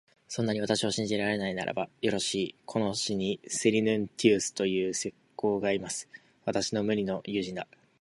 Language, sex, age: Japanese, male, 19-29